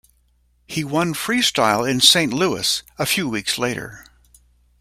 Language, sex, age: English, male, 60-69